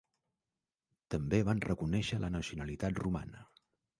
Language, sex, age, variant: Catalan, male, 40-49, Central